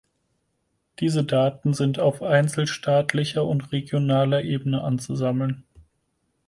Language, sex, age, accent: German, male, 30-39, Deutschland Deutsch